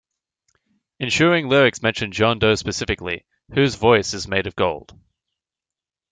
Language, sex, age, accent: English, male, 19-29, Australian English